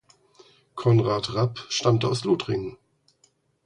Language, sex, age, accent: German, male, 40-49, Deutschland Deutsch